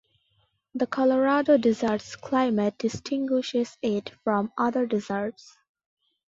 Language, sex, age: English, female, 19-29